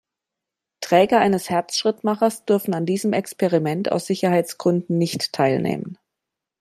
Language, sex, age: German, female, 40-49